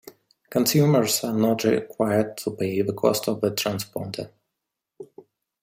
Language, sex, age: English, male, 30-39